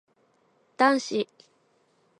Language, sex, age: Japanese, female, 19-29